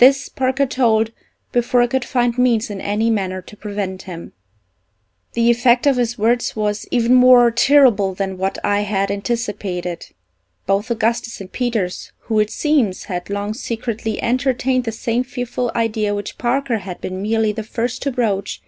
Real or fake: real